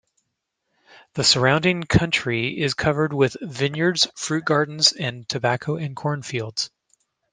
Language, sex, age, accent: English, male, 40-49, United States English